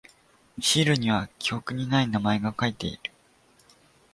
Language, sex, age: Japanese, male, 19-29